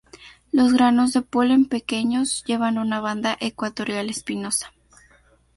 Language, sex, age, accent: Spanish, female, 19-29, México